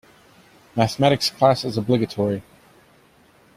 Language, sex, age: English, male, 19-29